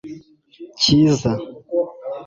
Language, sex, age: Kinyarwanda, male, 19-29